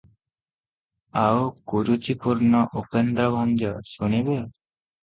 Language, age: Odia, 19-29